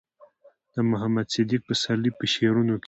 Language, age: Pashto, 19-29